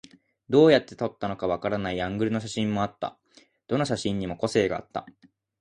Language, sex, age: Japanese, male, 19-29